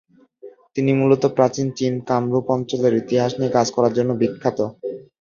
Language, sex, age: Bengali, male, 19-29